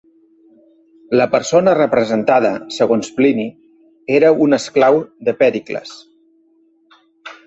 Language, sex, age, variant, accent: Catalan, male, 50-59, Balear, menorquí